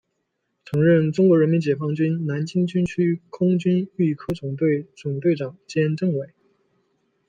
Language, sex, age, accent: Chinese, male, 19-29, 出生地：河北省